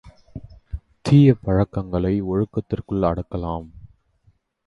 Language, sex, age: Tamil, male, 19-29